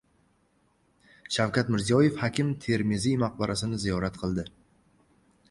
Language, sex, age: Uzbek, male, 19-29